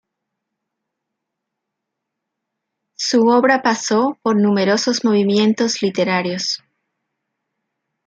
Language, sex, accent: Spanish, female, Andino-Pacífico: Colombia, Perú, Ecuador, oeste de Bolivia y Venezuela andina